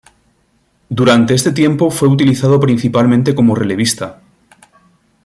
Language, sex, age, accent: Spanish, male, 40-49, España: Sur peninsular (Andalucia, Extremadura, Murcia)